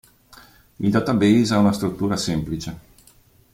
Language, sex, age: Italian, male, 40-49